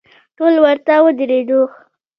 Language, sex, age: Pashto, female, under 19